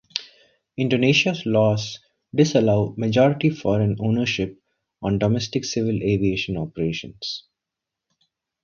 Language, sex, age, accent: English, male, 30-39, India and South Asia (India, Pakistan, Sri Lanka)